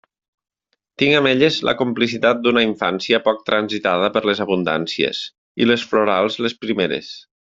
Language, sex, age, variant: Catalan, male, 40-49, Nord-Occidental